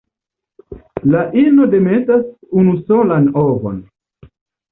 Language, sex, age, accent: Esperanto, male, 19-29, Internacia